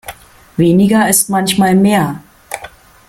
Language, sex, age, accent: German, female, 50-59, Deutschland Deutsch